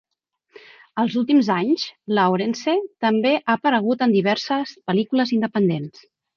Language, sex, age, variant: Catalan, female, 40-49, Central